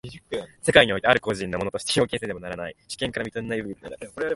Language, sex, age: Japanese, male, 19-29